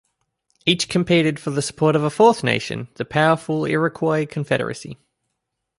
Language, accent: English, Australian English